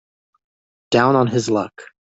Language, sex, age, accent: English, male, 19-29, United States English